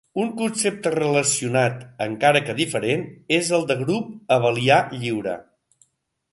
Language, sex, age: Catalan, male, 60-69